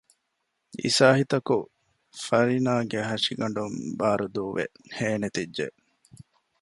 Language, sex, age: Divehi, male, 30-39